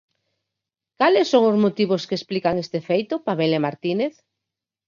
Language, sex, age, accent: Galician, female, 40-49, Normativo (estándar)